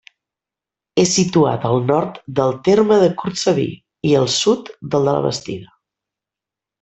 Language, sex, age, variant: Catalan, female, 40-49, Central